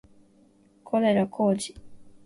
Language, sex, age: Japanese, female, 19-29